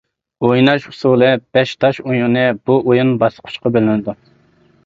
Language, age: Uyghur, 19-29